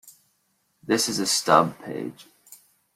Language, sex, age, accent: English, male, 19-29, United States English